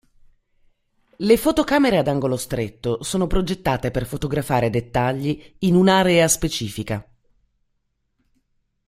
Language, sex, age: Italian, female, 40-49